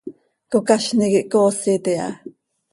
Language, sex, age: Seri, female, 40-49